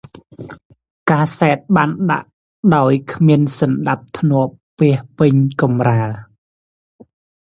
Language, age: Khmer, 19-29